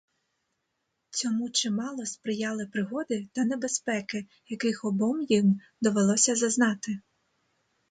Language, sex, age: Ukrainian, female, 30-39